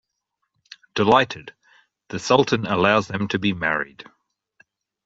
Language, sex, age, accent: English, male, 40-49, Australian English